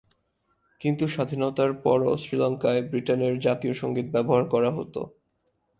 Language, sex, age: Bengali, male, 19-29